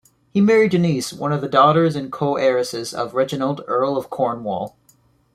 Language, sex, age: English, male, 19-29